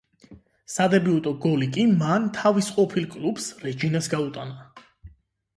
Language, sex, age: Georgian, male, 30-39